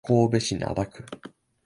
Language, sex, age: Japanese, male, 19-29